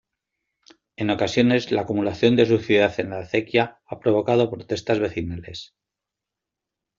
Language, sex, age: Spanish, male, 50-59